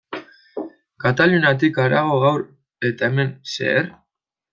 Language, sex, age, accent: Basque, male, 19-29, Mendebalekoa (Araba, Bizkaia, Gipuzkoako mendebaleko herri batzuk)